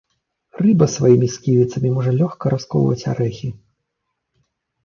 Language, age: Belarusian, 40-49